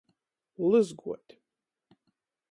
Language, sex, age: Latgalian, female, 40-49